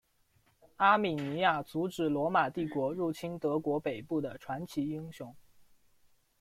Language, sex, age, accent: Chinese, male, 19-29, 出生地：四川省